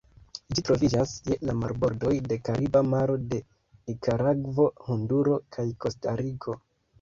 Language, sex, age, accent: Esperanto, male, 19-29, Internacia